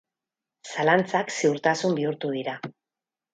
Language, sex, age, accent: Basque, female, 50-59, Mendebalekoa (Araba, Bizkaia, Gipuzkoako mendebaleko herri batzuk)